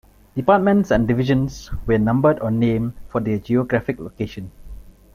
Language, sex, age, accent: English, male, 30-39, India and South Asia (India, Pakistan, Sri Lanka)